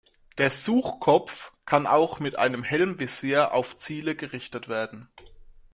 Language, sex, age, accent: German, male, 19-29, Deutschland Deutsch